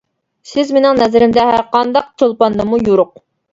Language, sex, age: Uyghur, female, 19-29